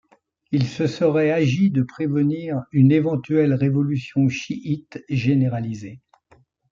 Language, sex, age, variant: French, male, 70-79, Français de métropole